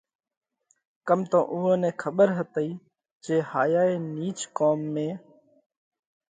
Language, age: Parkari Koli, 19-29